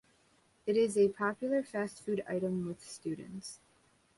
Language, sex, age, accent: English, female, under 19, United States English